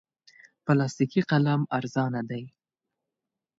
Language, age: Pashto, 19-29